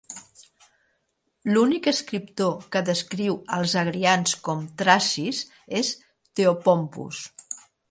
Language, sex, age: Catalan, female, 60-69